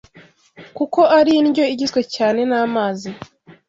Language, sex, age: Kinyarwanda, female, 19-29